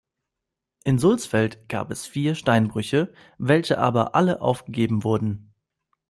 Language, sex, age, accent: German, male, 19-29, Deutschland Deutsch